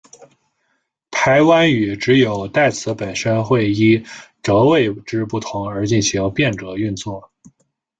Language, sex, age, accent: Chinese, male, 19-29, 出生地：河南省